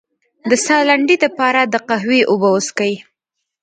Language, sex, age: Pashto, female, under 19